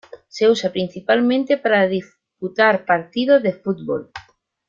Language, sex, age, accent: Spanish, female, 40-49, España: Sur peninsular (Andalucia, Extremadura, Murcia)